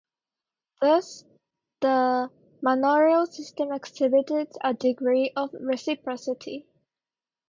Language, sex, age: English, female, 19-29